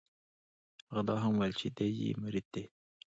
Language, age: Pashto, 19-29